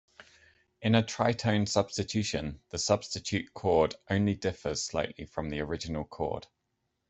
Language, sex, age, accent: English, male, 30-39, England English